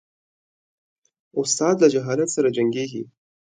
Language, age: Pashto, 19-29